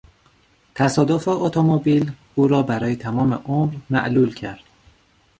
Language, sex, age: Persian, male, 19-29